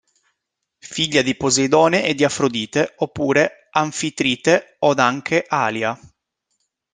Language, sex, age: Italian, male, 30-39